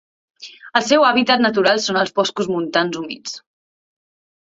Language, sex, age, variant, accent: Catalan, female, 19-29, Central, Barceloní